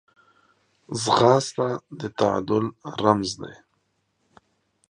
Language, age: Pashto, 30-39